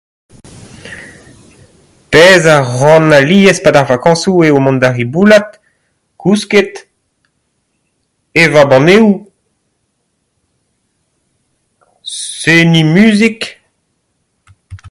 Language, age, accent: Breton, 30-39, Kerneveg; Leoneg